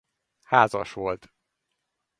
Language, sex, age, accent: Hungarian, male, 30-39, budapesti